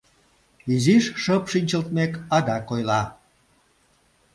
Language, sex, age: Mari, male, 60-69